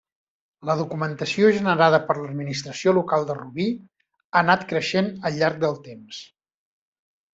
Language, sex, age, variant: Catalan, male, 40-49, Central